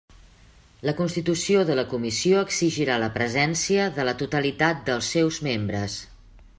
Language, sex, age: Catalan, female, 50-59